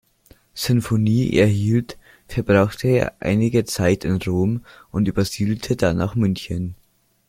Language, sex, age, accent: German, male, 90+, Österreichisches Deutsch